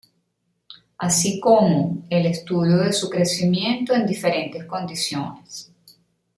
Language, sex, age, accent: Spanish, female, 40-49, Caribe: Cuba, Venezuela, Puerto Rico, República Dominicana, Panamá, Colombia caribeña, México caribeño, Costa del golfo de México